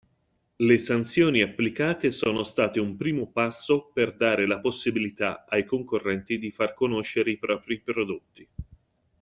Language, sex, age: Italian, male, 50-59